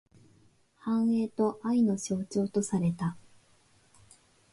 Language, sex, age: Japanese, female, 30-39